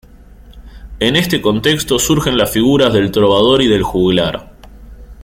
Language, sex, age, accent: Spanish, male, 19-29, Rioplatense: Argentina, Uruguay, este de Bolivia, Paraguay